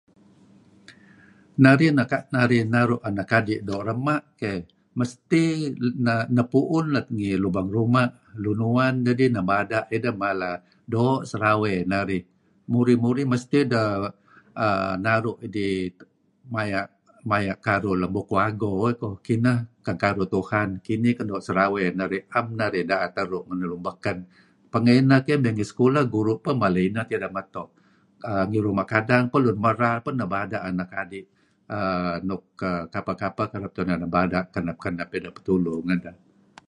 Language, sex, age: Kelabit, male, 70-79